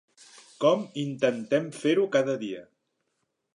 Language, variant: Catalan, Central